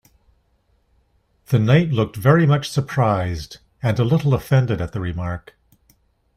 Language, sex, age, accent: English, male, 50-59, Canadian English